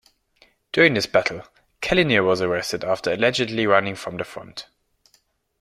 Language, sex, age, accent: English, male, 19-29, England English